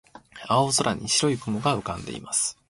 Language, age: Japanese, 19-29